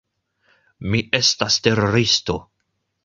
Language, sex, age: Esperanto, male, 19-29